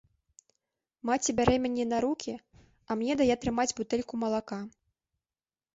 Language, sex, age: Belarusian, female, 19-29